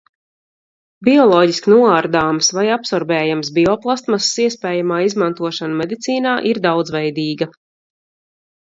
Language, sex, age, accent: Latvian, female, 30-39, Vidus dialekts